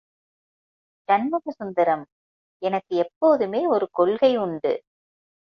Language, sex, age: Tamil, female, 50-59